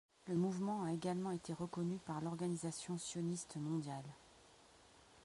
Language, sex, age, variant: French, female, 50-59, Français de métropole